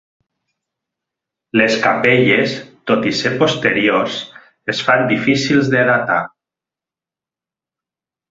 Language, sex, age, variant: Catalan, male, 40-49, Nord-Occidental